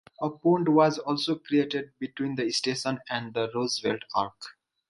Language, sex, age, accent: English, male, 19-29, United States English